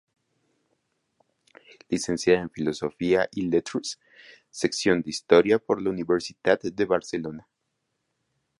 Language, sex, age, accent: Spanish, male, 19-29, Andino-Pacífico: Colombia, Perú, Ecuador, oeste de Bolivia y Venezuela andina